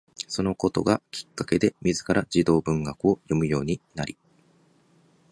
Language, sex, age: Japanese, male, 30-39